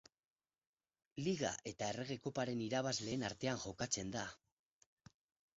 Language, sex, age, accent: Basque, male, 40-49, Mendebalekoa (Araba, Bizkaia, Gipuzkoako mendebaleko herri batzuk)